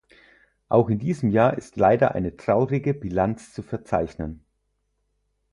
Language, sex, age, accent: German, male, 30-39, Deutschland Deutsch